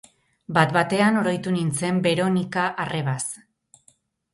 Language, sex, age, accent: Basque, female, 40-49, Erdialdekoa edo Nafarra (Gipuzkoa, Nafarroa)